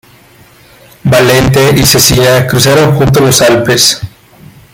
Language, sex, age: Spanish, male, 19-29